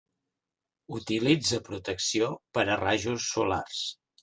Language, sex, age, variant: Catalan, male, 60-69, Central